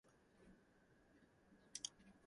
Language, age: English, 19-29